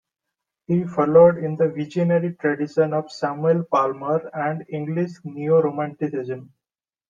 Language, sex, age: English, male, 19-29